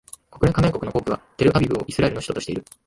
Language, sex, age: Japanese, male, 19-29